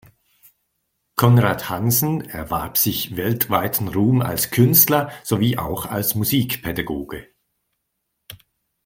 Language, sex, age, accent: German, male, 40-49, Schweizerdeutsch